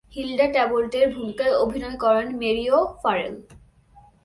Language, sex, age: Bengali, female, 19-29